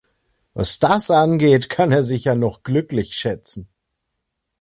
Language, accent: German, Deutschland Deutsch